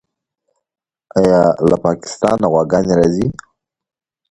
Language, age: Pashto, 19-29